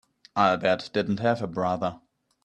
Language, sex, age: English, male, 19-29